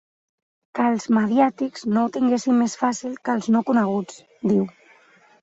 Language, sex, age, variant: Catalan, female, 19-29, Central